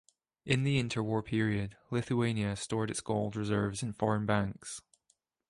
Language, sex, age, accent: English, male, 19-29, Scottish English